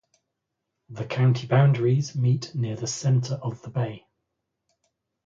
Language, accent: English, England English